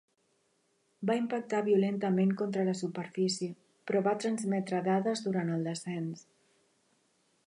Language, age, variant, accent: Catalan, 50-59, Central, central